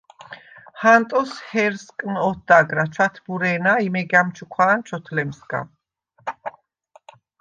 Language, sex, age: Svan, female, 50-59